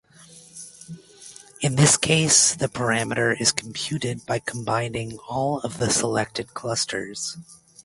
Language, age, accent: English, 30-39, United States English